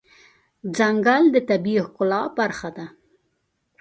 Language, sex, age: Pashto, female, 40-49